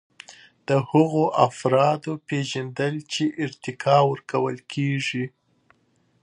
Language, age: Pashto, 30-39